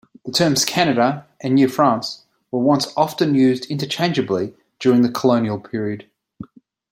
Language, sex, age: English, male, 40-49